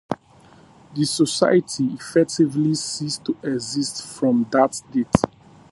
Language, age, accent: English, 30-39, England English